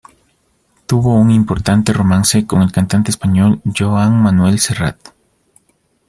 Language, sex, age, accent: Spanish, male, 30-39, Andino-Pacífico: Colombia, Perú, Ecuador, oeste de Bolivia y Venezuela andina